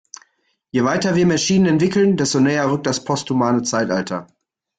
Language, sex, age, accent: German, male, 19-29, Deutschland Deutsch